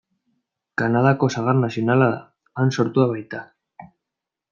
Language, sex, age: Basque, male, 19-29